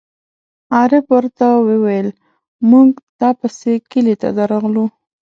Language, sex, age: Pashto, female, 19-29